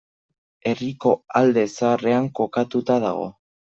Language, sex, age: Basque, male, under 19